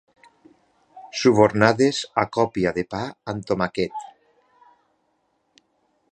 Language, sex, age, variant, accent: Catalan, male, 50-59, Valencià central, valencià